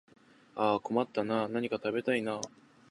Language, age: Japanese, under 19